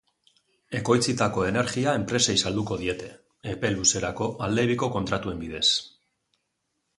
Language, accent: Basque, Mendebalekoa (Araba, Bizkaia, Gipuzkoako mendebaleko herri batzuk)